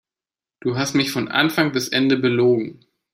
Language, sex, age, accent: German, male, 30-39, Deutschland Deutsch